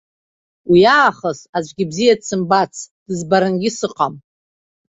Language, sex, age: Abkhazian, female, 30-39